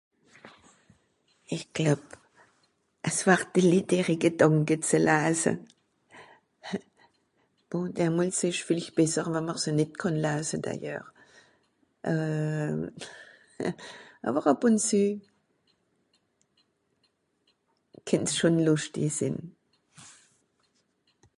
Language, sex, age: Swiss German, female, 70-79